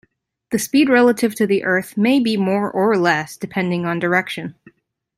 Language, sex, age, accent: English, female, 19-29, United States English